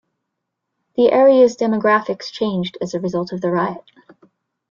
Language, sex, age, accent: English, female, 30-39, United States English